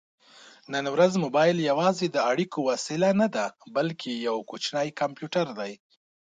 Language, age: Pashto, 19-29